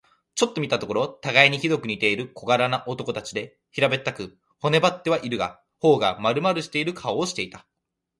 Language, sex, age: Japanese, male, 19-29